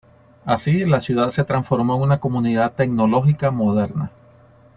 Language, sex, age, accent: Spanish, male, 30-39, Andino-Pacífico: Colombia, Perú, Ecuador, oeste de Bolivia y Venezuela andina